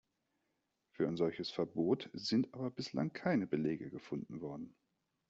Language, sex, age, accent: German, male, 30-39, Deutschland Deutsch